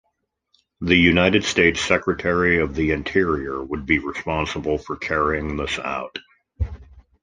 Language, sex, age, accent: English, male, 40-49, United States English